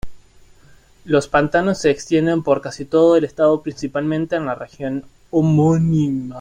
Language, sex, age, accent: Spanish, male, 19-29, Rioplatense: Argentina, Uruguay, este de Bolivia, Paraguay